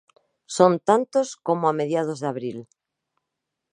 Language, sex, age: Galician, female, 40-49